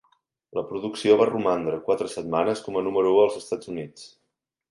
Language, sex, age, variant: Catalan, male, 50-59, Central